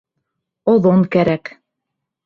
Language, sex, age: Bashkir, female, 30-39